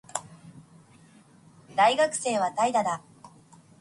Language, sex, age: Japanese, female, 19-29